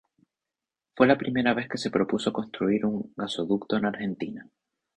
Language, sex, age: Spanish, male, 19-29